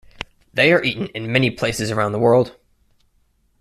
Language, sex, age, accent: English, male, 19-29, United States English